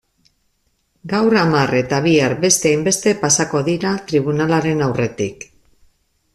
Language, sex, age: Basque, female, 50-59